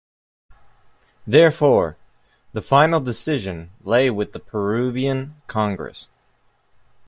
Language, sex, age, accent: English, male, 19-29, United States English